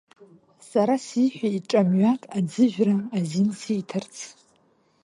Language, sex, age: Abkhazian, female, 30-39